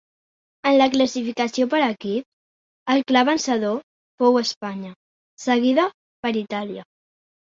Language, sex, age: Catalan, female, 40-49